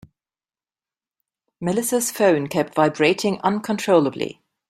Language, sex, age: English, female, 40-49